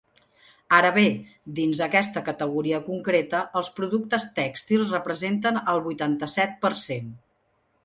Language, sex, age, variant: Catalan, female, 50-59, Central